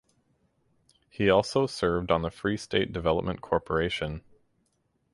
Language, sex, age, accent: English, male, 30-39, United States English